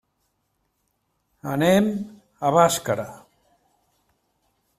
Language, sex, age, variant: Catalan, male, 70-79, Central